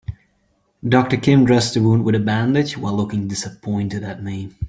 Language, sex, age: English, male, 30-39